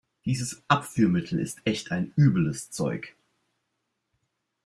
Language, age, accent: German, under 19, Deutschland Deutsch